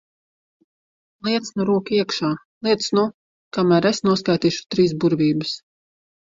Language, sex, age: Latvian, female, 30-39